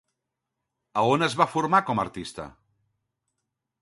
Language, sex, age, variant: Catalan, male, 50-59, Central